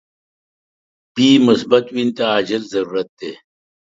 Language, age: Pashto, 50-59